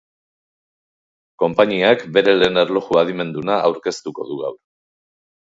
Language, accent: Basque, Erdialdekoa edo Nafarra (Gipuzkoa, Nafarroa)